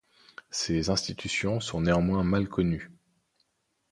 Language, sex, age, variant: French, male, 19-29, Français de métropole